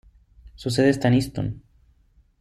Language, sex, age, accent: Spanish, male, 30-39, Chileno: Chile, Cuyo